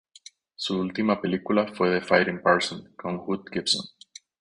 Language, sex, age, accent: Spanish, male, 30-39, América central